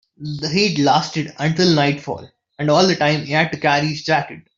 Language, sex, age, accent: English, male, 19-29, India and South Asia (India, Pakistan, Sri Lanka)